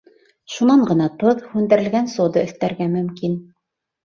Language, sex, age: Bashkir, female, 30-39